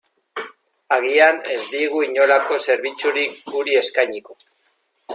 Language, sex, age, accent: Basque, male, 40-49, Mendebalekoa (Araba, Bizkaia, Gipuzkoako mendebaleko herri batzuk)